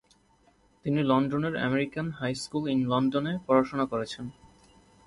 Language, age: Bengali, 19-29